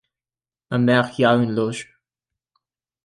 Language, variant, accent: French, Français d'Amérique du Nord, Français des États-Unis